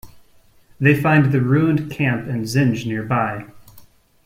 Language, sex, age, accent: English, male, 19-29, United States English